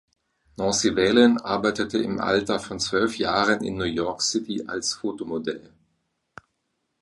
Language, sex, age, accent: German, male, 40-49, Deutschland Deutsch